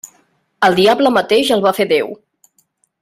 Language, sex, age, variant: Catalan, female, 40-49, Central